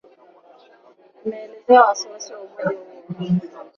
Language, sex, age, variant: Swahili, female, 19-29, Kiswahili cha Bara ya Kenya